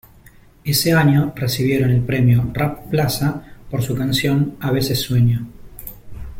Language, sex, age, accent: Spanish, male, 40-49, Rioplatense: Argentina, Uruguay, este de Bolivia, Paraguay